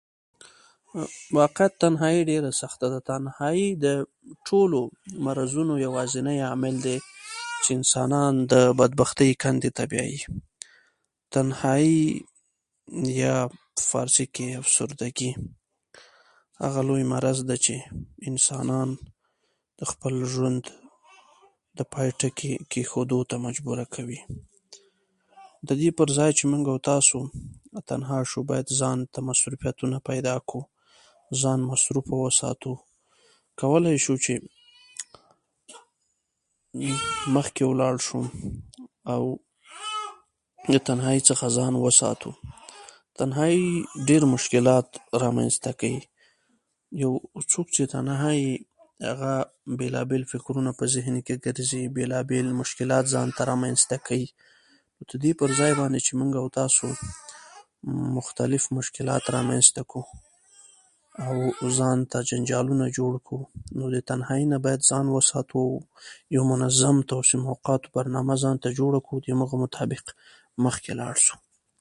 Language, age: Pashto, 19-29